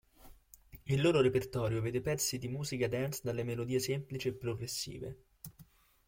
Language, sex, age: Italian, male, 19-29